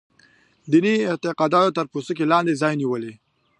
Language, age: Pashto, 19-29